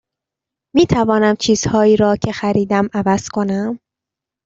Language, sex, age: Persian, female, 19-29